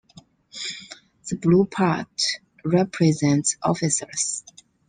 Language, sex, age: English, female, 30-39